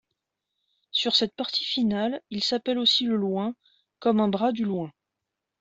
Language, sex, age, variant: French, female, 30-39, Français de métropole